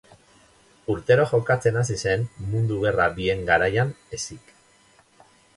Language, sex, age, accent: Basque, male, 50-59, Mendebalekoa (Araba, Bizkaia, Gipuzkoako mendebaleko herri batzuk)